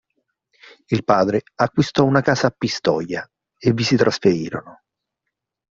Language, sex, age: Italian, male, 40-49